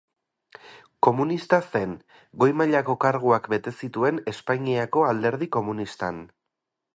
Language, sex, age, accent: Basque, male, 30-39, Erdialdekoa edo Nafarra (Gipuzkoa, Nafarroa)